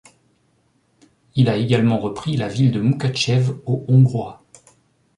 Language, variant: French, Français de métropole